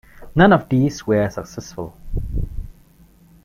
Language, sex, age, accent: English, male, 30-39, India and South Asia (India, Pakistan, Sri Lanka)